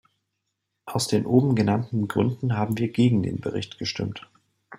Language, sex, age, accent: German, male, 30-39, Deutschland Deutsch